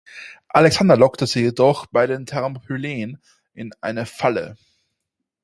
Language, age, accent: German, 19-29, Österreichisches Deutsch